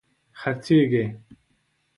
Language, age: Pashto, 30-39